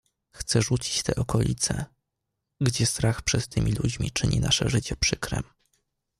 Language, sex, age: Polish, male, 19-29